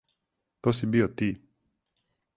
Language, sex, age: Serbian, male, 30-39